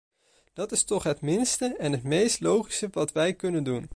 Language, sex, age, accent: Dutch, male, 19-29, Nederlands Nederlands